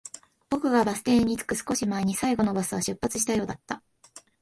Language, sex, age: Japanese, female, 19-29